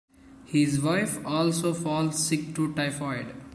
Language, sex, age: English, male, 19-29